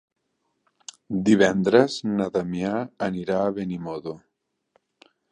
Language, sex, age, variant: Catalan, male, 40-49, Central